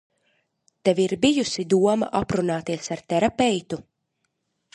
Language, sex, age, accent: Latvian, female, 19-29, Riga